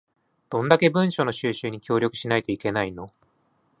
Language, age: Japanese, 40-49